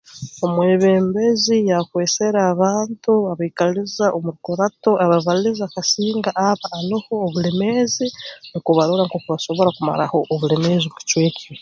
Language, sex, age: Tooro, female, 19-29